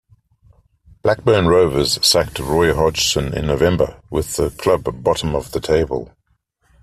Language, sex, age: English, male, 50-59